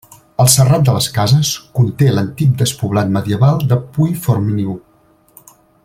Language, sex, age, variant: Catalan, male, 60-69, Central